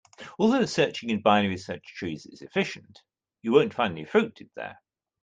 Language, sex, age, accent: English, male, 60-69, England English